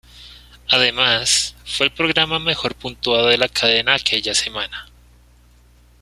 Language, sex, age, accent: Spanish, male, 30-39, Caribe: Cuba, Venezuela, Puerto Rico, República Dominicana, Panamá, Colombia caribeña, México caribeño, Costa del golfo de México